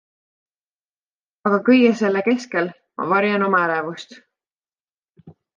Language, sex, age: Estonian, female, 19-29